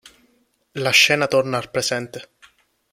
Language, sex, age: Italian, male, under 19